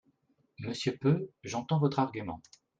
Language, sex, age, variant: French, male, 40-49, Français de métropole